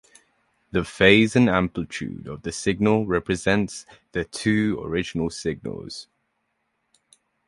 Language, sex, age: English, male, 19-29